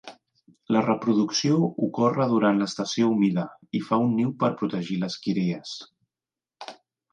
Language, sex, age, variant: Catalan, male, 40-49, Central